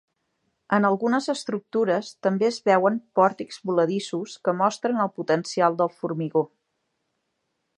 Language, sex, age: Catalan, female, 40-49